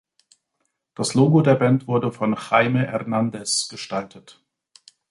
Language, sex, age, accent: German, male, 40-49, Deutschland Deutsch